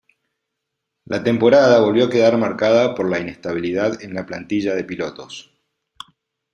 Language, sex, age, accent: Spanish, male, 40-49, Rioplatense: Argentina, Uruguay, este de Bolivia, Paraguay